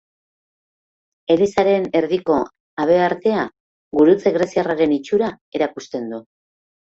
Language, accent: Basque, Mendebalekoa (Araba, Bizkaia, Gipuzkoako mendebaleko herri batzuk)